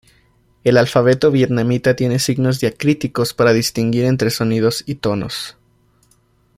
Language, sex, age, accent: Spanish, male, 19-29, México